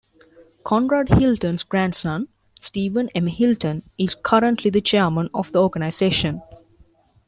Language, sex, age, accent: English, female, 19-29, India and South Asia (India, Pakistan, Sri Lanka)